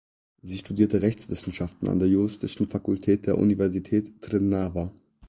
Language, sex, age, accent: German, male, 19-29, Deutschland Deutsch